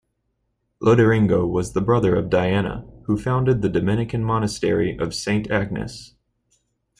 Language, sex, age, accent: English, male, 19-29, United States English